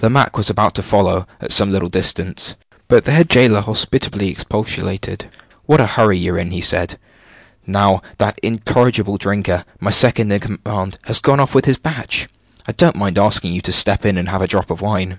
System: none